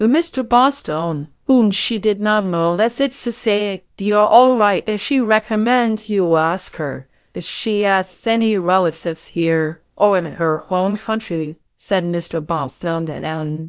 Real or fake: fake